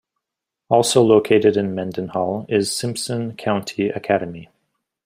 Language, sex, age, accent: English, male, 30-39, United States English